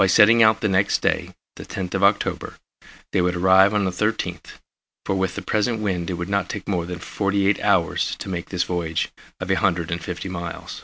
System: none